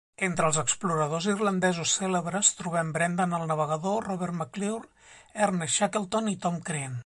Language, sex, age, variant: Catalan, male, 40-49, Central